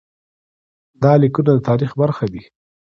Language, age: Pashto, 19-29